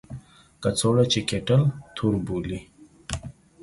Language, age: Pashto, 30-39